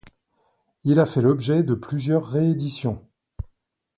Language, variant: French, Français de métropole